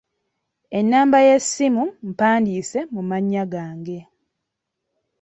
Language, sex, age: Ganda, female, 19-29